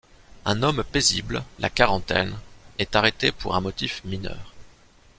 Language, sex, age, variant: French, male, 30-39, Français de métropole